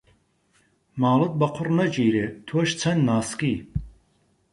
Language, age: Central Kurdish, 30-39